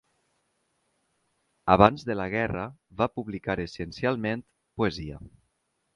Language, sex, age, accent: Catalan, male, 19-29, valencià; valencià meridional